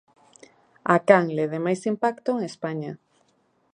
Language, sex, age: Galician, female, 40-49